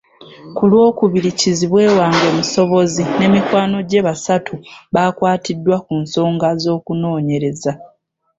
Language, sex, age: Ganda, female, 19-29